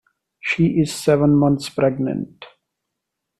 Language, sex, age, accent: English, male, 19-29, India and South Asia (India, Pakistan, Sri Lanka)